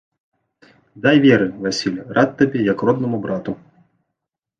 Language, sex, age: Belarusian, male, 30-39